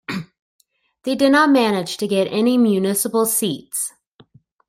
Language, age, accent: English, 30-39, United States English